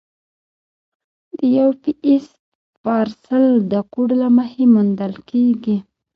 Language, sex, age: Pashto, female, 30-39